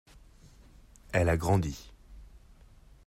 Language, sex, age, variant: French, male, 19-29, Français de métropole